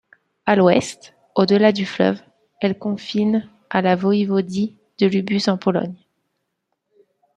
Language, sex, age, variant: French, female, 30-39, Français de métropole